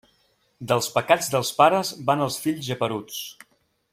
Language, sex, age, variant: Catalan, male, 40-49, Septentrional